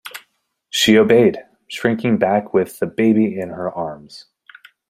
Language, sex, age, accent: English, male, 30-39, United States English